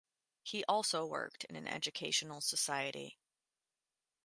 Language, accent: English, United States English